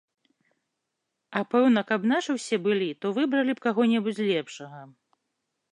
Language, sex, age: Belarusian, female, 30-39